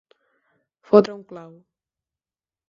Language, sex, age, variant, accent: Catalan, female, 19-29, Balear, menorquí